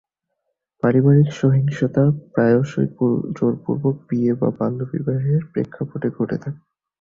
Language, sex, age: Bengali, male, 19-29